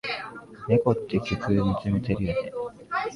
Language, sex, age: Japanese, male, 19-29